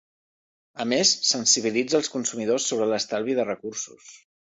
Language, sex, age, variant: Catalan, male, 30-39, Central